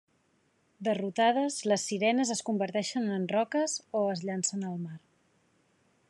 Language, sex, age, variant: Catalan, female, 40-49, Central